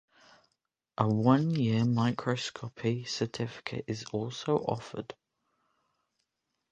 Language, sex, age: English, male, 19-29